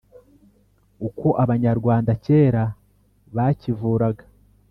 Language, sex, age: Kinyarwanda, male, 30-39